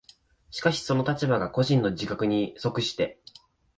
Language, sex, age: Japanese, male, 19-29